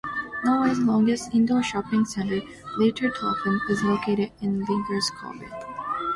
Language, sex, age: English, female, 19-29